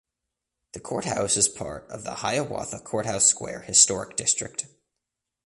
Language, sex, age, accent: English, male, 19-29, United States English